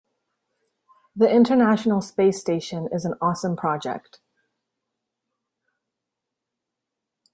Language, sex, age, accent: English, female, 30-39, Canadian English